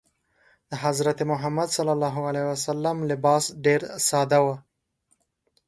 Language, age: Pashto, under 19